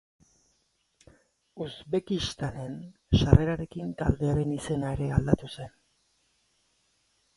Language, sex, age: Basque, male, 40-49